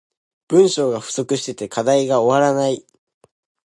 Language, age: Japanese, under 19